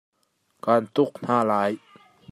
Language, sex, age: Hakha Chin, male, 30-39